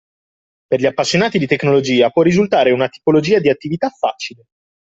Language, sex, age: Italian, male, 30-39